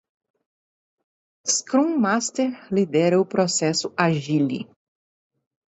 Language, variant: Portuguese, Portuguese (Brasil)